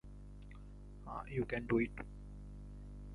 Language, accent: English, India and South Asia (India, Pakistan, Sri Lanka)